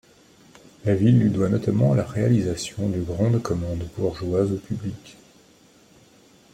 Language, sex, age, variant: French, male, 50-59, Français de métropole